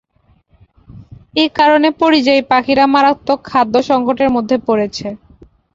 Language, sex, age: Bengali, female, 19-29